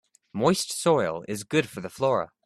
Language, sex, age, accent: English, male, 19-29, United States English